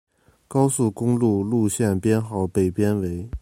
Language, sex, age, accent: Chinese, male, 19-29, 出生地：北京市